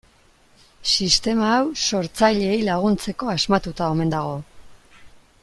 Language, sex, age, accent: Basque, female, 19-29, Mendebalekoa (Araba, Bizkaia, Gipuzkoako mendebaleko herri batzuk)